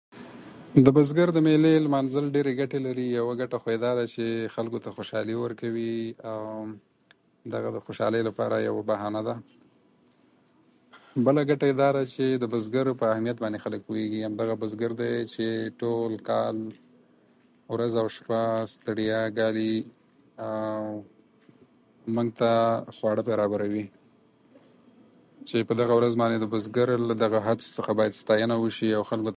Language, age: Pashto, 19-29